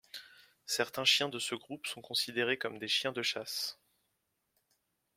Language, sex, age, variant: French, male, 19-29, Français de métropole